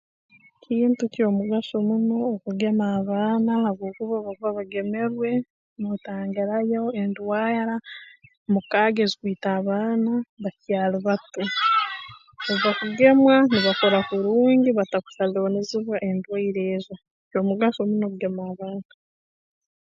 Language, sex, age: Tooro, female, 19-29